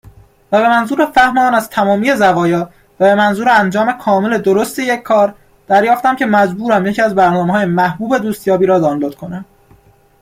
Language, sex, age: Persian, male, under 19